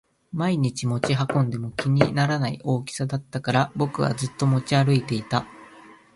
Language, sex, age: Japanese, male, 19-29